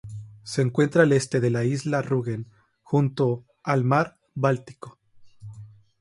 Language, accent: Spanish, México